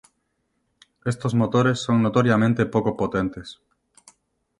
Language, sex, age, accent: Spanish, male, 30-39, España: Norte peninsular (Asturias, Castilla y León, Cantabria, País Vasco, Navarra, Aragón, La Rioja, Guadalajara, Cuenca)